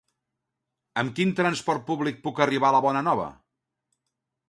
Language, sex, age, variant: Catalan, male, 50-59, Central